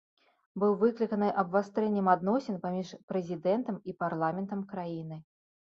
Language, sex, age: Belarusian, female, 30-39